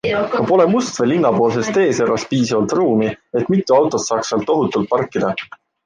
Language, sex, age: Estonian, male, 19-29